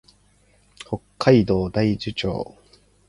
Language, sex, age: Japanese, male, 40-49